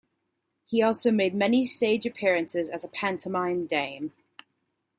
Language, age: English, 19-29